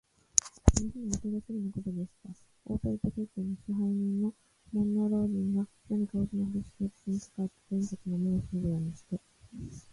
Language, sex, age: Japanese, female, 19-29